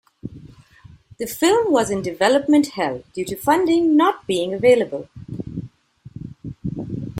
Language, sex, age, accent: English, female, 30-39, India and South Asia (India, Pakistan, Sri Lanka)